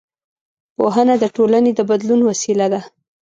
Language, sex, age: Pashto, female, 19-29